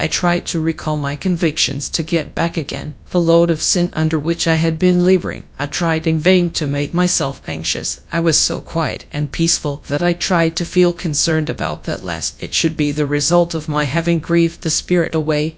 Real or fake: fake